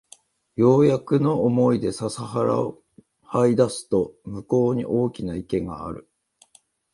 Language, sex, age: Japanese, male, 40-49